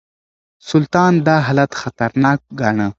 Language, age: Pashto, 19-29